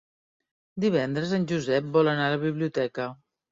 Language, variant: Catalan, Central